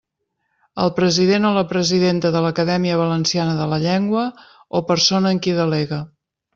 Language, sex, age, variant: Catalan, female, 50-59, Central